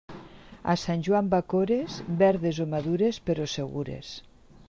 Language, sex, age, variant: Catalan, female, 60-69, Nord-Occidental